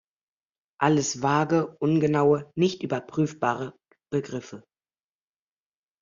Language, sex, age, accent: German, male, under 19, Deutschland Deutsch